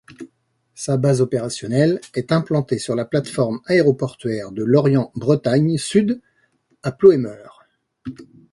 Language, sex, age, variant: French, male, 50-59, Français de métropole